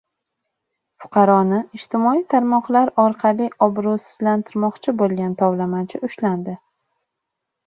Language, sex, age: Uzbek, female, 30-39